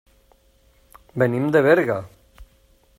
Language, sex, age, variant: Catalan, male, 60-69, Nord-Occidental